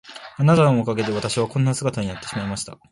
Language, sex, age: Japanese, male, 19-29